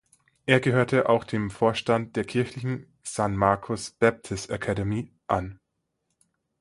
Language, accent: German, Deutschland Deutsch